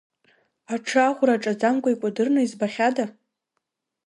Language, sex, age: Abkhazian, female, under 19